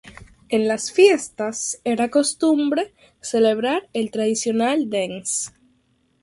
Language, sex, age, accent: Spanish, female, under 19, Caribe: Cuba, Venezuela, Puerto Rico, República Dominicana, Panamá, Colombia caribeña, México caribeño, Costa del golfo de México